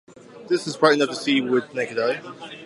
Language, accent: English, Irish English